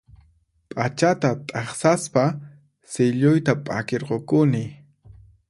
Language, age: Puno Quechua, 30-39